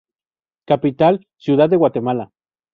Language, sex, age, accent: Spanish, male, 19-29, México